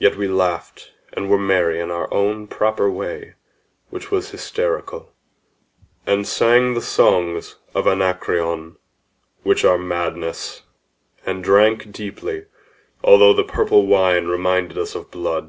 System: none